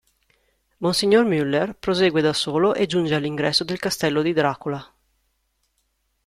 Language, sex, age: Italian, female, 30-39